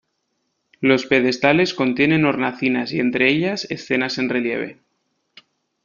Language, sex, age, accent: Spanish, male, 30-39, España: Norte peninsular (Asturias, Castilla y León, Cantabria, País Vasco, Navarra, Aragón, La Rioja, Guadalajara, Cuenca)